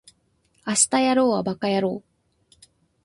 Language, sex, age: Japanese, female, 19-29